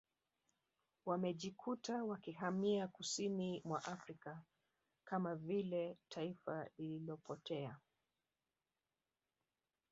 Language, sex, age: Swahili, female, 60-69